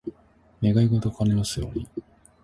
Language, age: Japanese, 30-39